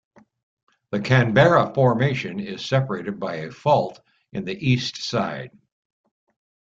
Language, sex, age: English, male, 70-79